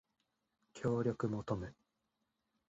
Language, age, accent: Japanese, 19-29, 標準語